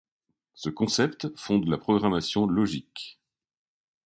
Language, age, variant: French, 50-59, Français de métropole